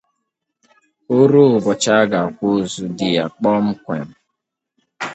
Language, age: Igbo, 19-29